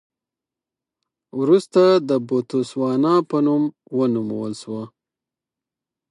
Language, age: Pashto, 30-39